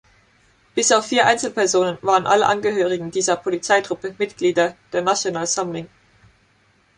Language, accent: German, Deutschland Deutsch